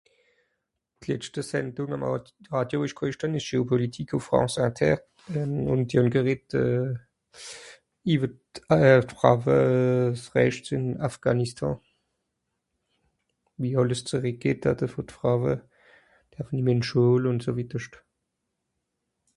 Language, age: Swiss German, 30-39